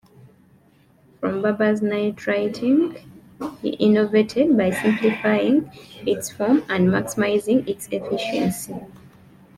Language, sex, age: English, female, 19-29